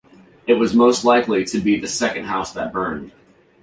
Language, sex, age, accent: English, male, 19-29, United States English